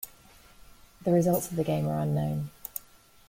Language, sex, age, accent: English, female, 30-39, England English